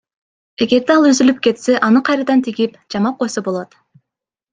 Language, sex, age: Kyrgyz, female, 19-29